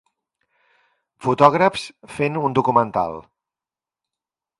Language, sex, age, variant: Catalan, male, 50-59, Central